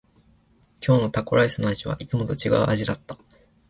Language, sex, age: Japanese, male, under 19